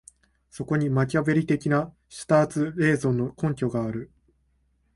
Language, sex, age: Japanese, male, 19-29